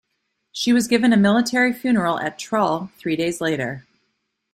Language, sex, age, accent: English, female, 30-39, United States English